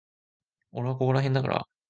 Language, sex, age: Japanese, male, under 19